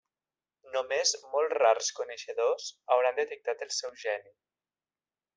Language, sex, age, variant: Catalan, male, under 19, Septentrional